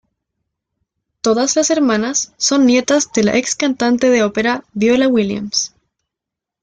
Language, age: Spanish, 19-29